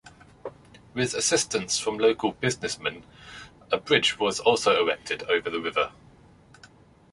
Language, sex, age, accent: English, male, 30-39, England English